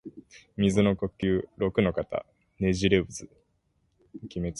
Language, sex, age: Japanese, male, 19-29